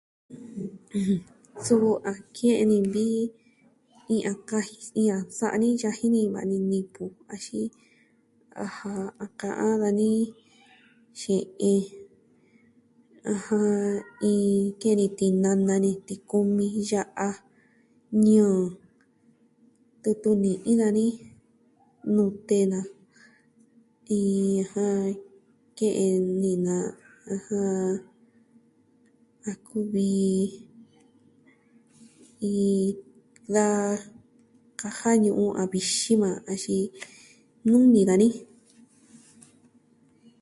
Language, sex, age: Southwestern Tlaxiaco Mixtec, female, 19-29